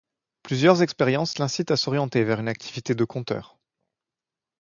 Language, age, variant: French, 19-29, Français de métropole